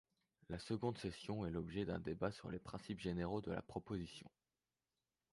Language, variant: French, Français de métropole